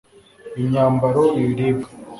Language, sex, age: Kinyarwanda, male, 19-29